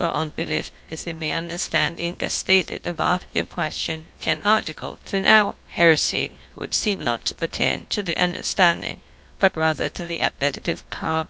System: TTS, GlowTTS